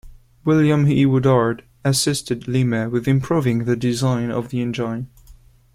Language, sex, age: English, male, 19-29